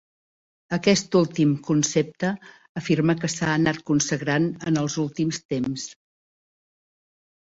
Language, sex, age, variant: Catalan, female, 60-69, Central